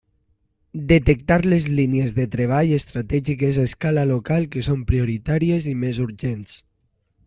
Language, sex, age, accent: Catalan, male, under 19, valencià